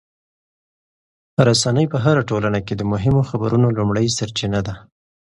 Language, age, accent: Pashto, 30-39, پکتیا ولایت، احمدزی